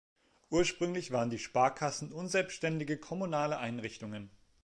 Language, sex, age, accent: German, male, 19-29, Deutschland Deutsch